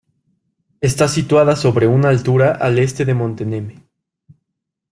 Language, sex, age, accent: Spanish, male, 19-29, México